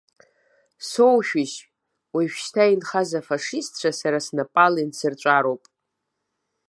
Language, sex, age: Abkhazian, female, 50-59